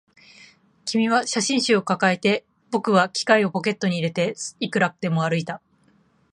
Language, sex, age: Japanese, female, 30-39